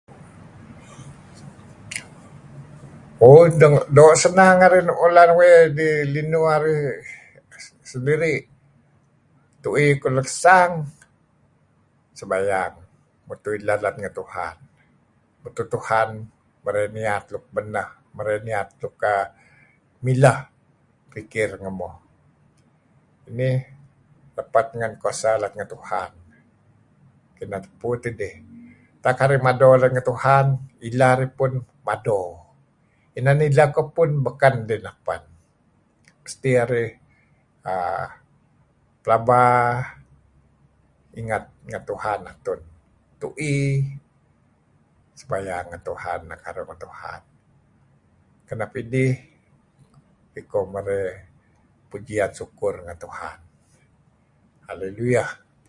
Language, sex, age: Kelabit, male, 60-69